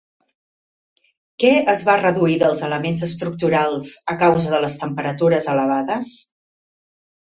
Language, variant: Catalan, Central